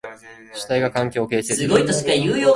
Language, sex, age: Japanese, male, under 19